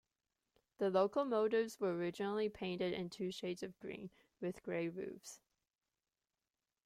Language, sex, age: English, female, 19-29